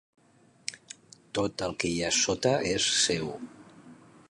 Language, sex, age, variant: Catalan, male, 50-59, Central